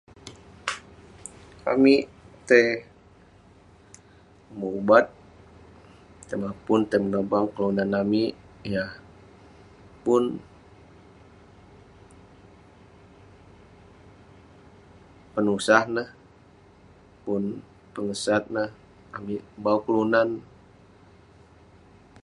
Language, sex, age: Western Penan, male, 19-29